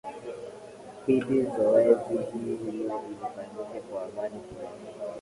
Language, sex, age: Swahili, male, 19-29